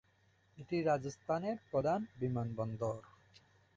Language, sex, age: Bengali, male, 19-29